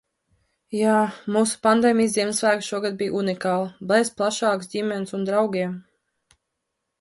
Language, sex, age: Latvian, female, 19-29